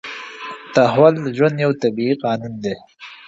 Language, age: Pashto, 19-29